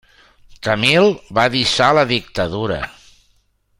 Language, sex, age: Catalan, male, 60-69